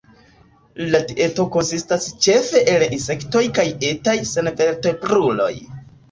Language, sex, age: Esperanto, male, 19-29